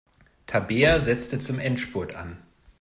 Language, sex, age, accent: German, male, 19-29, Deutschland Deutsch